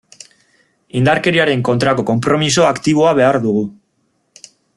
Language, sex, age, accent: Basque, male, 19-29, Erdialdekoa edo Nafarra (Gipuzkoa, Nafarroa)